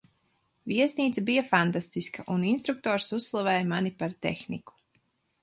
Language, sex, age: Latvian, female, 19-29